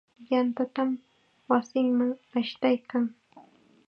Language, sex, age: Chiquián Ancash Quechua, female, 19-29